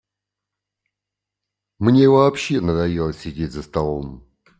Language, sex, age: Russian, male, 50-59